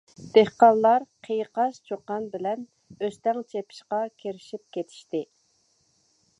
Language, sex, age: Uyghur, female, 50-59